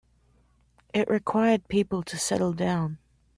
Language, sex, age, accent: English, female, 30-39, Australian English